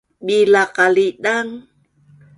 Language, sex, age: Bunun, female, 60-69